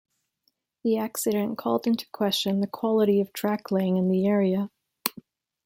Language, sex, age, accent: English, female, 19-29, Canadian English